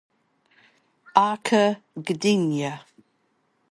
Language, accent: English, England English